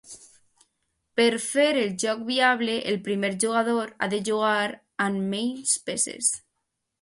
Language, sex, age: Catalan, female, under 19